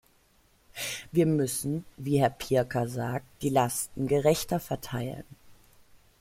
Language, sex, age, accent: German, female, 30-39, Deutschland Deutsch